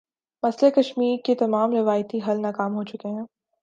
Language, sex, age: Urdu, female, 19-29